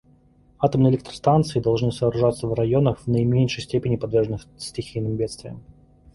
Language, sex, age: Russian, male, 30-39